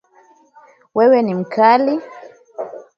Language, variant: Swahili, Kiswahili cha Bara ya Kenya